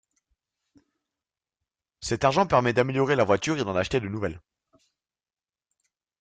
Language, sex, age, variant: French, male, 19-29, Français de métropole